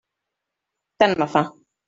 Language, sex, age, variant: Catalan, female, 19-29, Central